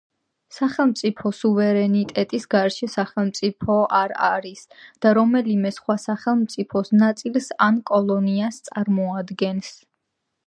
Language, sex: Georgian, female